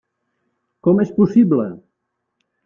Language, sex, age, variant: Catalan, male, 60-69, Central